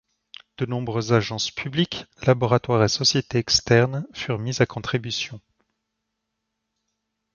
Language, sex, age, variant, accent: French, male, 30-39, Français d'Europe, Français de Suisse